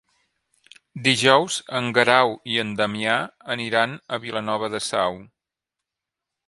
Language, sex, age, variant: Catalan, male, 40-49, Central